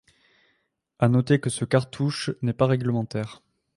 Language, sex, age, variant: French, male, 19-29, Français de métropole